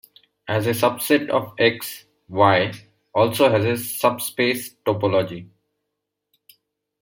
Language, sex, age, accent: English, male, 30-39, India and South Asia (India, Pakistan, Sri Lanka)